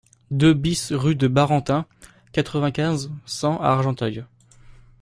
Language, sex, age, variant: French, male, under 19, Français de métropole